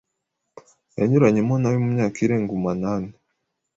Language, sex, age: Kinyarwanda, male, 19-29